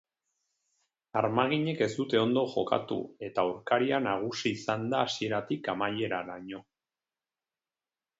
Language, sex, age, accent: Basque, male, 40-49, Erdialdekoa edo Nafarra (Gipuzkoa, Nafarroa)